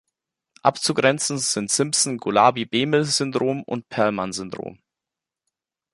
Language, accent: German, Deutschland Deutsch